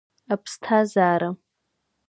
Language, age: Abkhazian, under 19